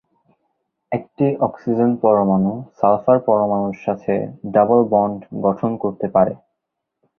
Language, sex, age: Bengali, male, 19-29